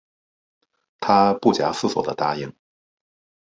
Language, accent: Chinese, 出生地：北京市